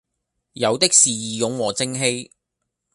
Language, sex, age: Cantonese, male, 19-29